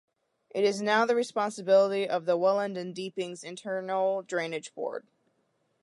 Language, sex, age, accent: English, female, under 19, United States English